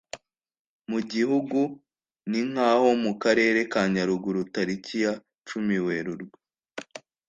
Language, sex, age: Kinyarwanda, male, under 19